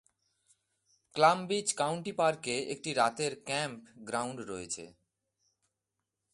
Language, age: Bengali, 40-49